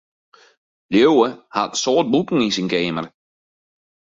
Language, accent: Western Frisian, Wâldfrysk